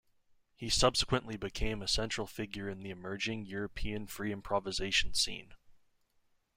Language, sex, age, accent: English, male, 19-29, United States English